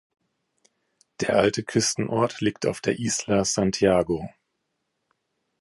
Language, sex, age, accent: German, male, 30-39, Deutschland Deutsch